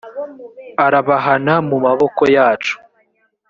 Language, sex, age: Kinyarwanda, male, 19-29